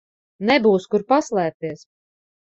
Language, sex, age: Latvian, female, 40-49